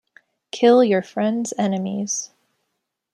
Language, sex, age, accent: English, female, 19-29, United States English